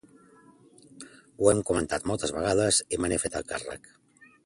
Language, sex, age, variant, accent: Catalan, male, 50-59, Central, central